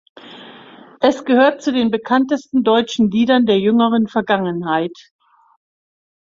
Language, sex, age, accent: German, female, 50-59, Deutschland Deutsch